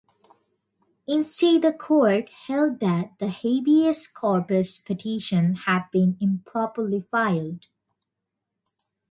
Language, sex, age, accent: English, female, under 19, United States English